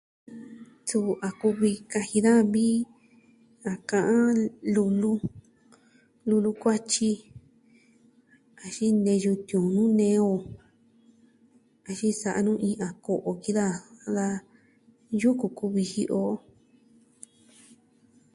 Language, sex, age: Southwestern Tlaxiaco Mixtec, female, 19-29